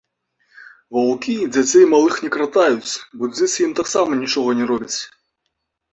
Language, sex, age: Belarusian, male, 40-49